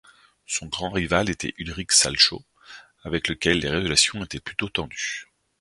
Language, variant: French, Français de métropole